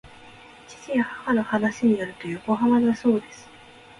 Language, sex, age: Japanese, female, 19-29